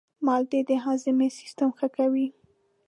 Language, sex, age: Pashto, female, 19-29